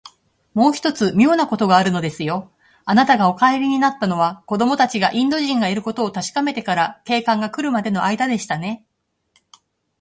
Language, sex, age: Japanese, female, 50-59